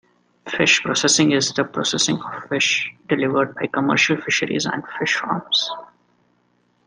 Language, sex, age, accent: English, male, 19-29, India and South Asia (India, Pakistan, Sri Lanka)